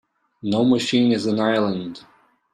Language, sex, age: English, male, 19-29